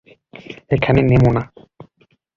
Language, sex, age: Bengali, male, 19-29